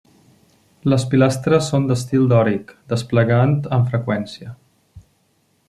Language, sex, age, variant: Catalan, male, 30-39, Central